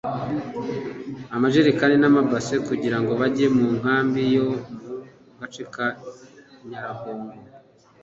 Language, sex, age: Kinyarwanda, male, 40-49